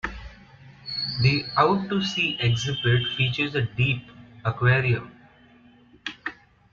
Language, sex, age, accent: English, male, 19-29, India and South Asia (India, Pakistan, Sri Lanka)